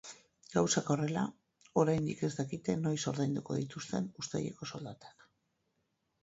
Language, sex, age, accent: Basque, female, 40-49, Mendebalekoa (Araba, Bizkaia, Gipuzkoako mendebaleko herri batzuk)